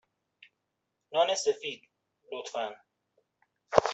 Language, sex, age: Persian, male, 30-39